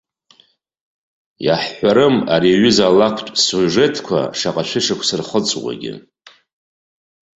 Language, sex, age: Abkhazian, male, 40-49